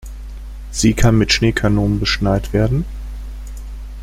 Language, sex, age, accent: German, male, 40-49, Deutschland Deutsch